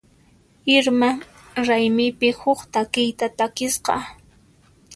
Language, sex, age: Puno Quechua, female, 19-29